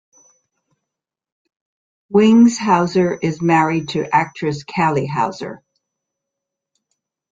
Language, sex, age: English, female, 70-79